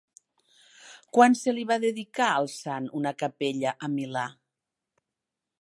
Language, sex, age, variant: Catalan, female, 60-69, Nord-Occidental